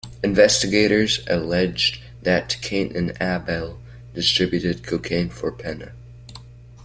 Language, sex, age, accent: English, male, under 19, United States English